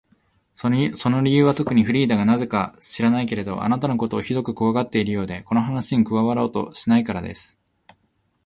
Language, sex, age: Japanese, male, 19-29